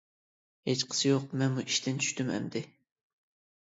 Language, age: Uyghur, 19-29